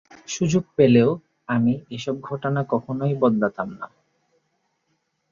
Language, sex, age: Bengali, male, 19-29